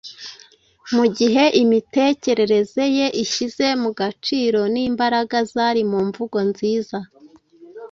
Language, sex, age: Kinyarwanda, female, 19-29